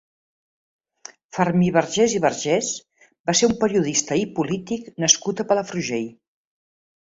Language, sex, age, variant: Catalan, female, 50-59, Central